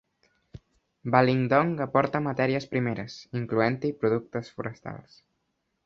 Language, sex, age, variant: Catalan, male, under 19, Central